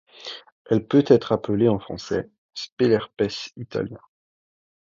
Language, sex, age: French, male, 19-29